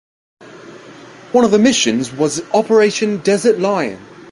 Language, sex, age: English, male, 19-29